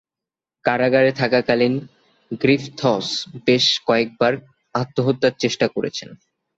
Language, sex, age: Bengali, male, under 19